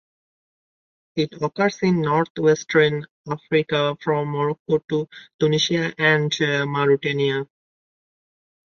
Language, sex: English, male